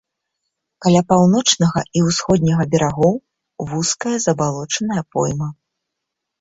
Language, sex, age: Belarusian, female, 30-39